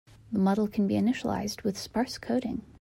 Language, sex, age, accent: English, female, 30-39, United States English